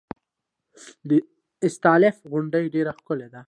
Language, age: Pashto, 19-29